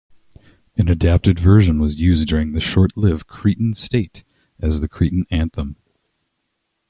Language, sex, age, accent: English, male, 19-29, United States English